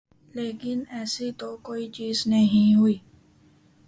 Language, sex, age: Urdu, female, 19-29